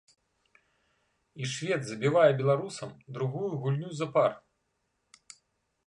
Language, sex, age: Belarusian, male, 50-59